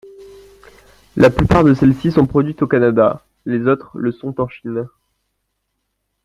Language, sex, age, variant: French, male, 19-29, Français de métropole